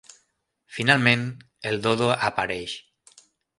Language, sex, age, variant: Catalan, male, 40-49, Central